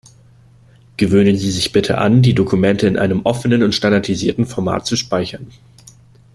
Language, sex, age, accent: German, male, 19-29, Deutschland Deutsch